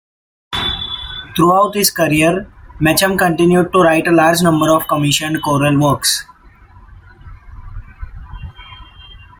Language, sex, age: English, male, 19-29